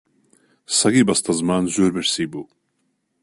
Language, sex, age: Central Kurdish, male, 30-39